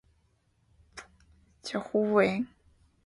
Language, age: Chinese, 19-29